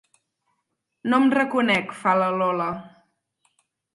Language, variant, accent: Catalan, Central, tarragoní